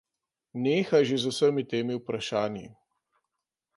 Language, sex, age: Slovenian, male, 60-69